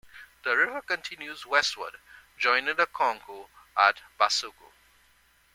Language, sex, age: English, male, 40-49